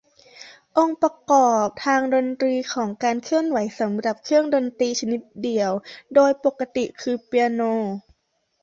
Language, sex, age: Thai, female, under 19